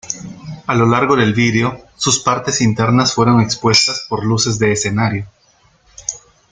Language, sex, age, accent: Spanish, male, 40-49, Andino-Pacífico: Colombia, Perú, Ecuador, oeste de Bolivia y Venezuela andina